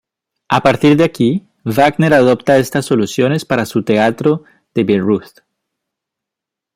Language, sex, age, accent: Spanish, male, 19-29, Andino-Pacífico: Colombia, Perú, Ecuador, oeste de Bolivia y Venezuela andina